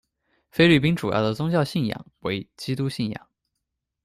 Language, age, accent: Chinese, 19-29, 出生地：四川省